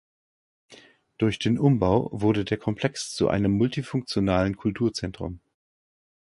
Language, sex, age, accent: German, male, 50-59, Deutschland Deutsch